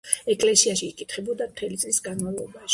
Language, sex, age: Georgian, female, 60-69